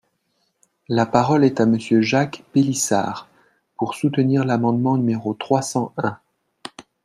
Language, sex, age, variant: French, male, 40-49, Français de métropole